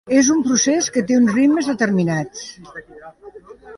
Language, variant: Catalan, Central